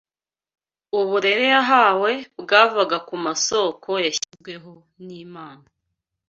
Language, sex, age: Kinyarwanda, female, 19-29